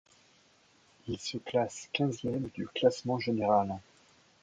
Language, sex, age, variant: French, male, 40-49, Français de métropole